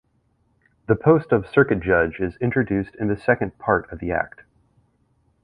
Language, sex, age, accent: English, male, 30-39, United States English